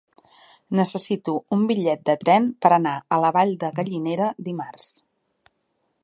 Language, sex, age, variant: Catalan, female, 30-39, Central